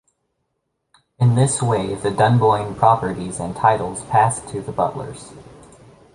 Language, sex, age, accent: English, male, 19-29, United States English